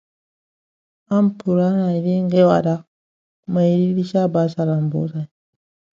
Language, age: English, 19-29